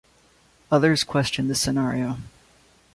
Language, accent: English, United States English